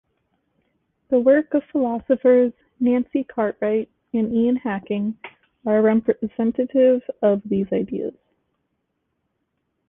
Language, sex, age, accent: English, female, 19-29, United States English